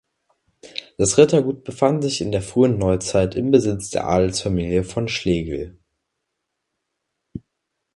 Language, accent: German, Deutschland Deutsch